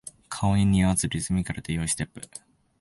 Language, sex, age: Japanese, male, 19-29